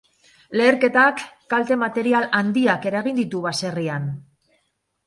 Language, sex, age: Basque, female, 50-59